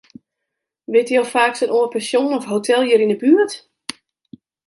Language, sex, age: Western Frisian, female, 40-49